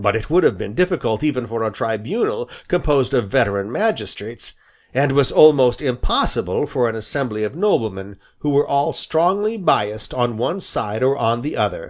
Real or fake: real